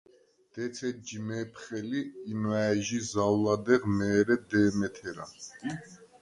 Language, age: Svan, 40-49